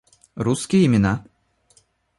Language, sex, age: Russian, male, under 19